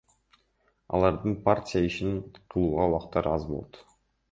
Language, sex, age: Kyrgyz, male, under 19